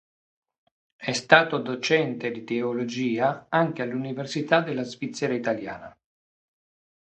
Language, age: Italian, 50-59